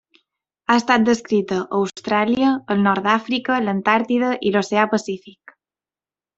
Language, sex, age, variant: Catalan, female, 19-29, Balear